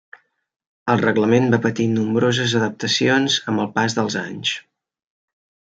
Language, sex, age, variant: Catalan, male, 30-39, Central